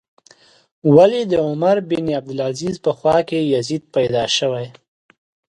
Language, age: Pashto, 19-29